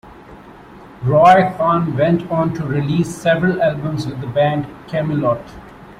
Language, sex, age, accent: English, male, 30-39, India and South Asia (India, Pakistan, Sri Lanka)